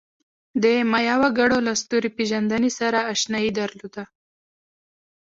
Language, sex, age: Pashto, female, 19-29